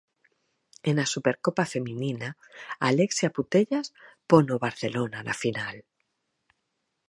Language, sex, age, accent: Galician, female, 50-59, Normativo (estándar)